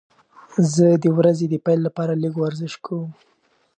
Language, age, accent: Pashto, 19-29, پکتیا ولایت، احمدزی